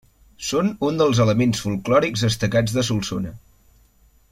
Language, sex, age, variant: Catalan, male, 19-29, Central